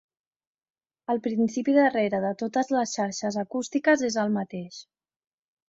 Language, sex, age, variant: Catalan, female, 30-39, Central